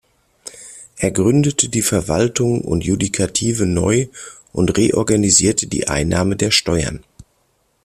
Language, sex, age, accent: German, male, 40-49, Deutschland Deutsch